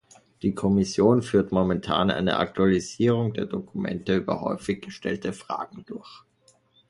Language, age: German, 30-39